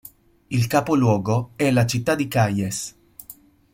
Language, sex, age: Italian, male, 19-29